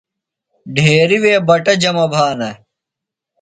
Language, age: Phalura, under 19